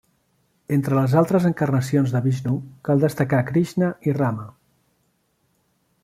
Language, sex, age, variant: Catalan, male, 40-49, Central